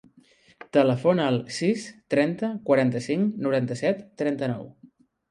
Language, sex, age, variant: Catalan, male, 30-39, Central